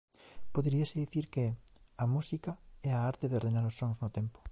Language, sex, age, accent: Galician, male, 19-29, Central (gheada)